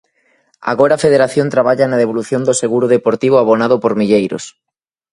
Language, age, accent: Galician, 19-29, Normativo (estándar)